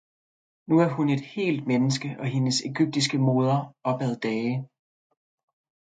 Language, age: Danish, 30-39